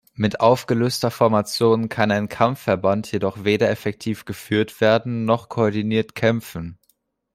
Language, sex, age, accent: German, male, under 19, Deutschland Deutsch